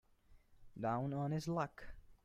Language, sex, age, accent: English, male, 19-29, India and South Asia (India, Pakistan, Sri Lanka)